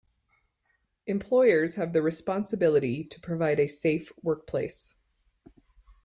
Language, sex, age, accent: English, female, 30-39, United States English